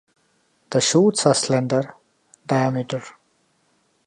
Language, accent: English, India and South Asia (India, Pakistan, Sri Lanka)